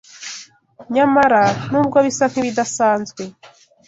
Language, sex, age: Kinyarwanda, female, 19-29